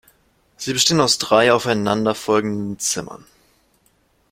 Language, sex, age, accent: German, male, under 19, Deutschland Deutsch